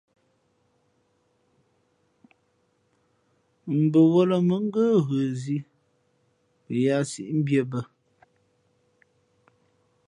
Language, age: Fe'fe', 19-29